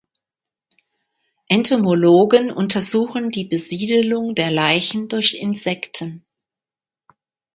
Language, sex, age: German, female, 50-59